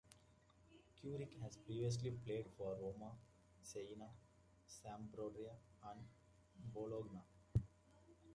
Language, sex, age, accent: English, male, 19-29, United States English